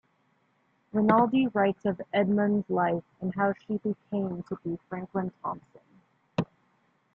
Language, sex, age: English, female, 19-29